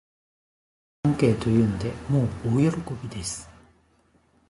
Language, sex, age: Japanese, male, 50-59